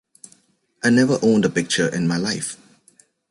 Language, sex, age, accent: English, male, 19-29, United States English